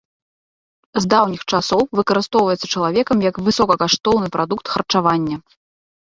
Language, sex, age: Belarusian, female, 30-39